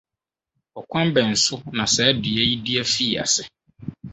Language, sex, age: Akan, male, 30-39